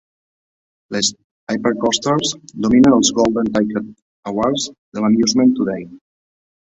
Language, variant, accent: Catalan, Nord-Occidental, Lleida